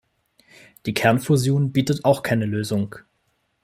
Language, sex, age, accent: German, male, 19-29, Deutschland Deutsch